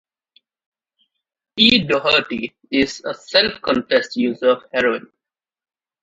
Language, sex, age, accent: English, male, under 19, India and South Asia (India, Pakistan, Sri Lanka)